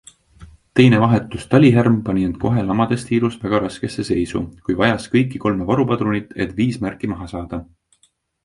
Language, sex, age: Estonian, male, 19-29